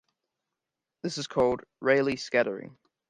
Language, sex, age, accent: English, male, under 19, Australian English